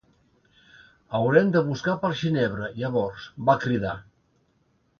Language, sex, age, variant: Catalan, male, 50-59, Central